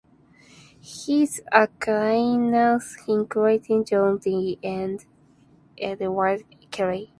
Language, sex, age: English, female, under 19